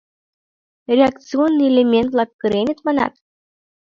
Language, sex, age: Mari, female, 19-29